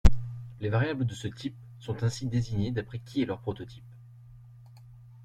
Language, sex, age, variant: French, male, 19-29, Français de métropole